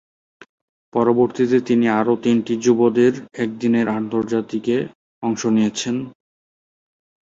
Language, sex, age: Bengali, male, 30-39